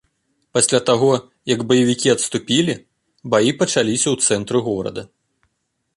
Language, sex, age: Belarusian, male, 30-39